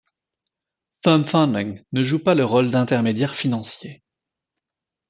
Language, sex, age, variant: French, male, 30-39, Français de métropole